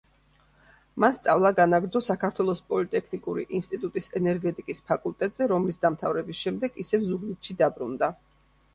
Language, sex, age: Georgian, female, 50-59